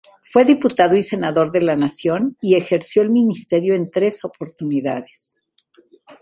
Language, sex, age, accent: Spanish, female, 60-69, México